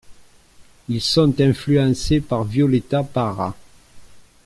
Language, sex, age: French, male, 60-69